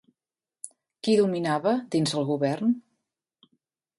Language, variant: Catalan, Central